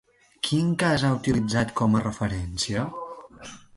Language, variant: Catalan, Septentrional